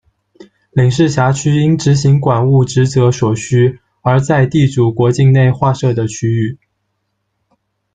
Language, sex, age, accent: Chinese, male, 19-29, 出生地：福建省